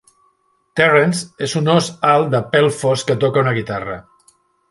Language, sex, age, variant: Catalan, male, 50-59, Central